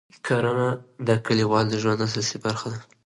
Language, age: Pashto, 19-29